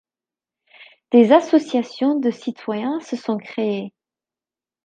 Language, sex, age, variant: French, female, 19-29, Français de métropole